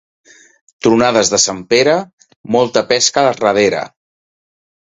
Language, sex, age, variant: Catalan, male, 40-49, Central